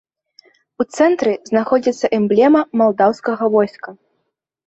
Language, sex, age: Belarusian, female, 19-29